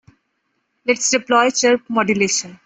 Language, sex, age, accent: English, female, 19-29, India and South Asia (India, Pakistan, Sri Lanka)